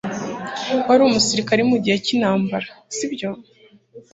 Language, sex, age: Kinyarwanda, female, 19-29